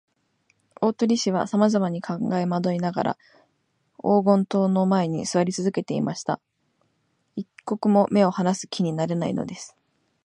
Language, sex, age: Japanese, female, 19-29